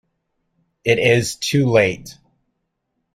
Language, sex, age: English, male, 40-49